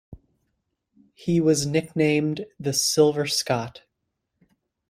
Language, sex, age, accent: English, male, 19-29, United States English